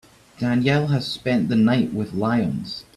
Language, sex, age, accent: English, male, 19-29, Scottish English